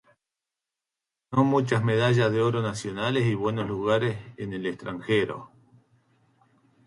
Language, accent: Spanish, Rioplatense: Argentina, Uruguay, este de Bolivia, Paraguay